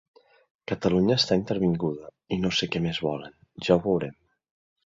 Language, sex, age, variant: Catalan, male, 30-39, Central